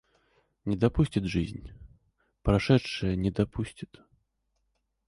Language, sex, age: Russian, male, 30-39